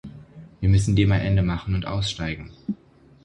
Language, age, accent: German, 19-29, Deutschland Deutsch